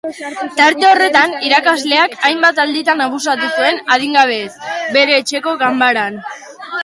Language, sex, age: Basque, female, under 19